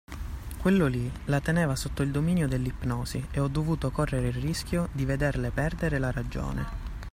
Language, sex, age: Italian, male, 19-29